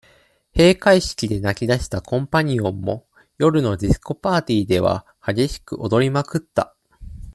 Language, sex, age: Japanese, male, 19-29